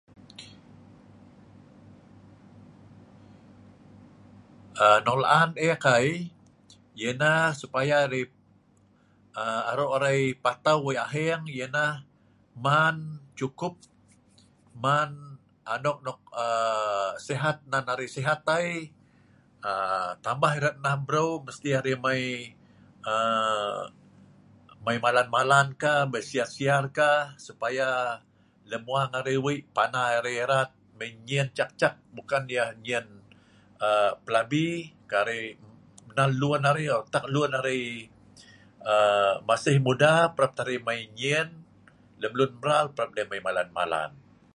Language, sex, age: Sa'ban, male, 60-69